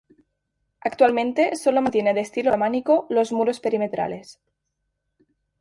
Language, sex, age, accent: Spanish, female, 19-29, España: Centro-Sur peninsular (Madrid, Toledo, Castilla-La Mancha)